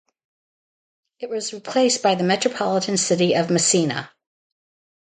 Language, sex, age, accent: English, female, 60-69, United States English